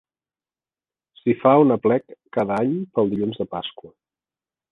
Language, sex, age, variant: Catalan, male, 50-59, Central